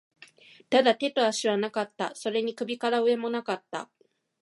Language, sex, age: Japanese, female, 30-39